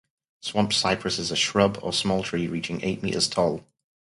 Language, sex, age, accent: English, male, 30-39, England English